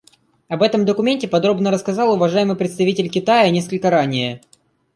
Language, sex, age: Russian, male, under 19